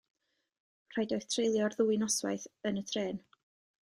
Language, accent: Welsh, Y Deyrnas Unedig Cymraeg